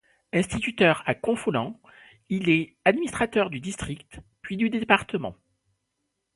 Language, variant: French, Français de métropole